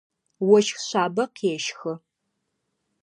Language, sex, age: Adyghe, female, 30-39